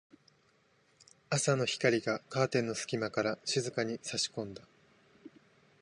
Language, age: Japanese, 19-29